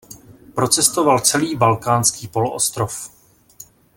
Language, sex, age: Czech, male, 30-39